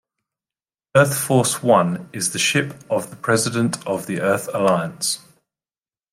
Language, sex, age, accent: English, male, 40-49, England English